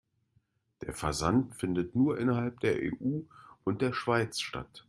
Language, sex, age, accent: German, male, 50-59, Deutschland Deutsch